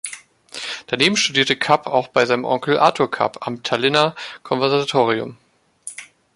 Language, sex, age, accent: German, male, 30-39, Deutschland Deutsch